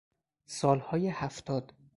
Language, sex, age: Persian, male, 30-39